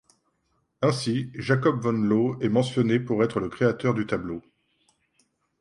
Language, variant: French, Français de métropole